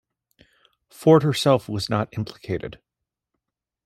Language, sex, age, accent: English, male, 40-49, United States English